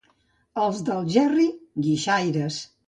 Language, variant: Catalan, Central